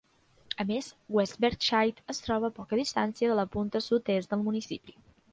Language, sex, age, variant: Catalan, female, 19-29, Central